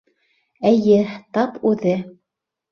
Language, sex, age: Bashkir, female, 30-39